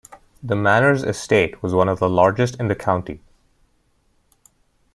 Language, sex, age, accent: English, male, 19-29, India and South Asia (India, Pakistan, Sri Lanka)